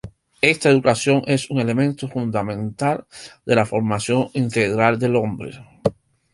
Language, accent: Spanish, Caribe: Cuba, Venezuela, Puerto Rico, República Dominicana, Panamá, Colombia caribeña, México caribeño, Costa del golfo de México